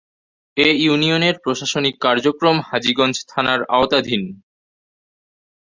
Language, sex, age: Bengali, male, under 19